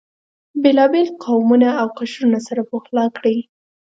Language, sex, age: Pashto, female, under 19